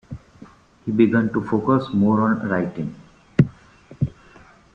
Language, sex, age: English, male, 30-39